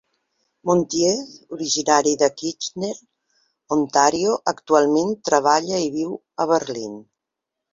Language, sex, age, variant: Catalan, female, 50-59, Central